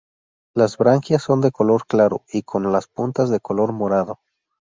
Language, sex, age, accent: Spanish, male, 19-29, México